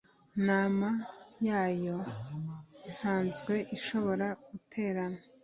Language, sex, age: Kinyarwanda, female, 19-29